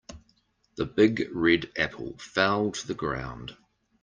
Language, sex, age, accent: English, male, 40-49, New Zealand English